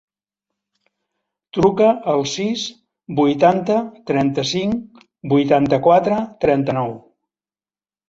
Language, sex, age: Catalan, male, 70-79